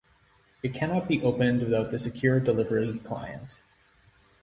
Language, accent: English, Canadian English